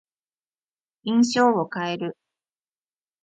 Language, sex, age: Japanese, female, 40-49